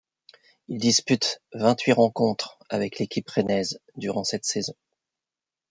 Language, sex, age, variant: French, male, 50-59, Français de métropole